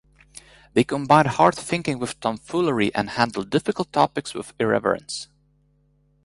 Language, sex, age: English, male, 30-39